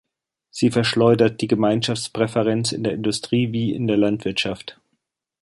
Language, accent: German, Deutschland Deutsch